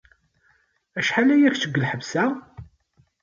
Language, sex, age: Kabyle, male, 30-39